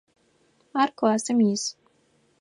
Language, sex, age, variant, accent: Adyghe, female, 19-29, Адыгабзэ (Кирил, пстэумэ зэдыряе), Бжъэдыгъу (Bjeduğ)